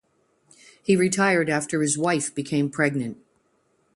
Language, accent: English, United States English